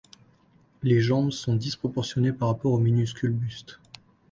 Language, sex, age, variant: French, male, 30-39, Français de métropole